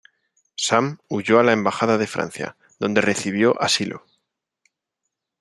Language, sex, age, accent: Spanish, male, 30-39, España: Centro-Sur peninsular (Madrid, Toledo, Castilla-La Mancha)